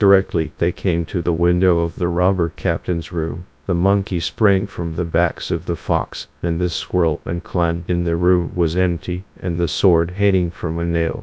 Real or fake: fake